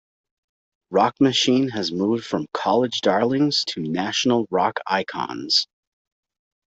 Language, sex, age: English, male, 30-39